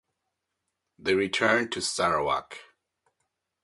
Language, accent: English, United States English